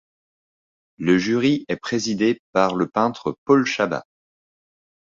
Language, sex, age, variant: French, male, 30-39, Français de métropole